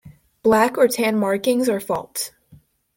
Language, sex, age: English, female, under 19